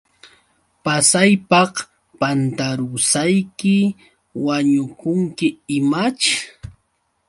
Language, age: Yauyos Quechua, 30-39